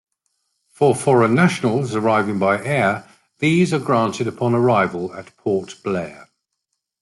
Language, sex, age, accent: English, male, 70-79, England English